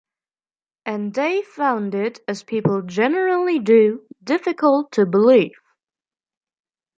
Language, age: English, 19-29